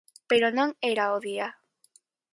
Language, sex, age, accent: Galician, female, under 19, Normativo (estándar)